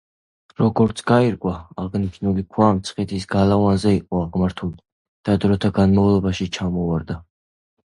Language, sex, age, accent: Georgian, male, under 19, ჩვეულებრივი